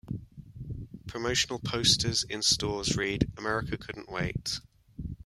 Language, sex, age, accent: English, male, 30-39, England English